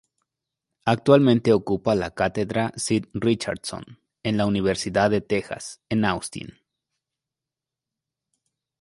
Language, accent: Spanish, México